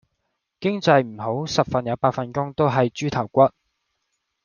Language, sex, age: Cantonese, male, 19-29